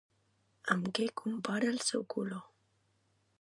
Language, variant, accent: Catalan, Central, central